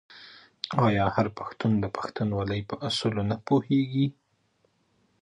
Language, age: Pashto, 30-39